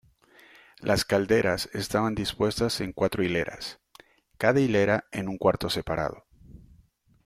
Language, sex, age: Spanish, male, 40-49